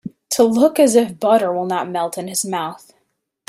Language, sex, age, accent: English, female, 30-39, United States English